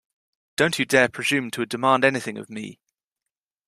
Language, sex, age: English, male, 19-29